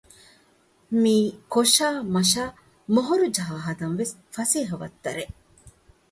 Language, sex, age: Divehi, female, 40-49